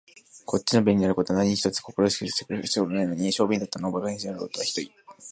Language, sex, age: Japanese, male, 19-29